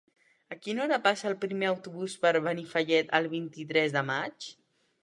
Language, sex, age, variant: Catalan, male, 19-29, Central